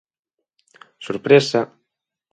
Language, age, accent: Galician, 19-29, Atlántico (seseo e gheada)